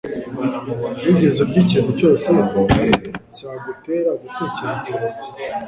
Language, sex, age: Kinyarwanda, male, 19-29